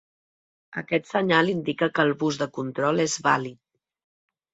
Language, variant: Catalan, Central